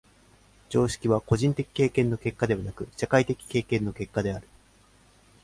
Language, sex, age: Japanese, male, 19-29